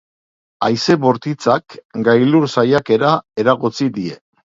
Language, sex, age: Basque, male, 60-69